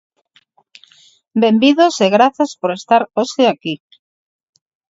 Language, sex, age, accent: Galician, female, 40-49, Normativo (estándar)